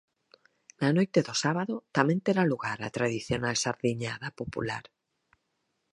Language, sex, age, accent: Galician, female, 50-59, Normativo (estándar)